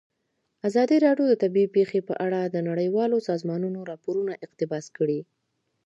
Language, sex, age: Pashto, female, 19-29